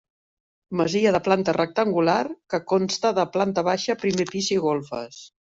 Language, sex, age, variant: Catalan, female, 50-59, Central